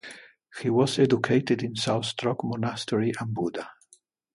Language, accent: English, England English